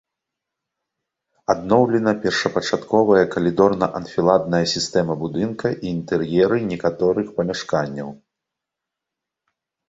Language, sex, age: Belarusian, male, 30-39